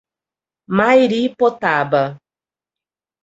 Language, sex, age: Portuguese, female, 40-49